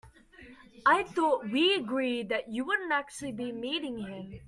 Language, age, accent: English, under 19, Australian English